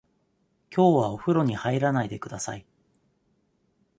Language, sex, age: Japanese, male, 30-39